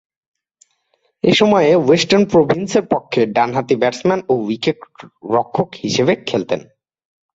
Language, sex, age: Bengali, male, 19-29